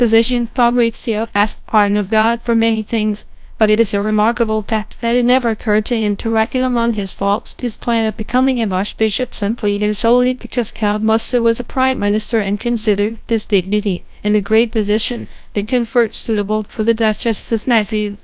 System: TTS, GlowTTS